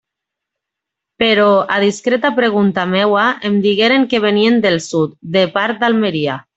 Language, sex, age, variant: Catalan, female, 19-29, Nord-Occidental